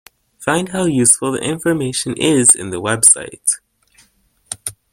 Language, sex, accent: English, male, United States English